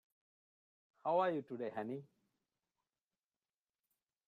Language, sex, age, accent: English, male, 30-39, India and South Asia (India, Pakistan, Sri Lanka)